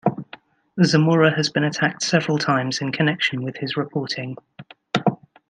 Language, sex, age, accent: English, female, 30-39, England English